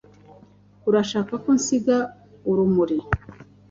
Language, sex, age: Kinyarwanda, female, 40-49